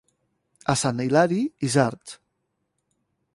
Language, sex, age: Catalan, male, 40-49